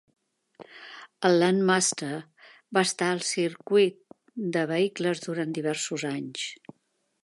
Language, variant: Catalan, Central